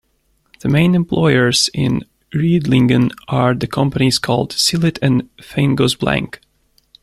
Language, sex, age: English, male, 19-29